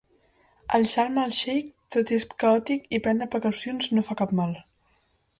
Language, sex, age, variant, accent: Catalan, female, 19-29, Central, central